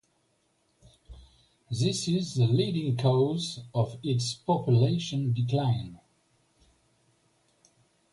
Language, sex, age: English, male, 60-69